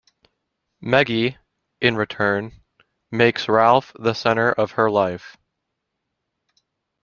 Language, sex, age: English, male, 19-29